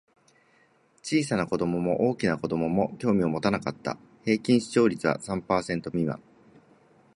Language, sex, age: Japanese, male, 40-49